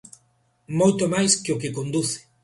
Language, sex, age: Galician, male, 50-59